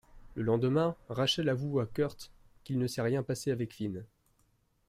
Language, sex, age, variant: French, male, 19-29, Français de métropole